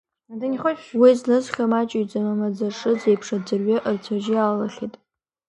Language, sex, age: Abkhazian, female, under 19